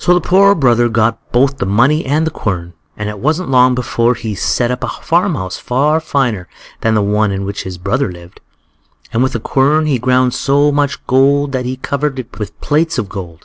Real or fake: real